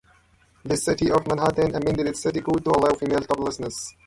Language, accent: English, United States English